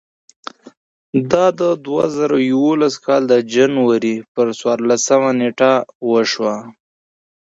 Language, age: Pashto, 19-29